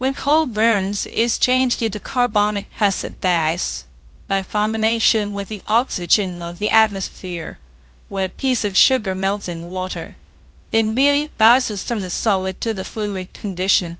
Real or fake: fake